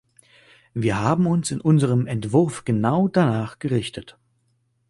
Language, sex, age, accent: German, male, 19-29, Deutschland Deutsch